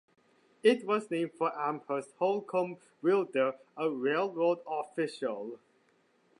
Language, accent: English, United States English